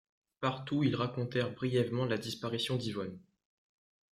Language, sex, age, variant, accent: French, male, 19-29, Français des départements et régions d'outre-mer, Français de La Réunion